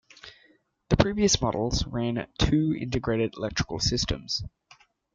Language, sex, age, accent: English, male, under 19, Australian English